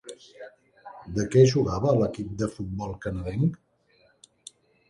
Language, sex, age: Catalan, male, 50-59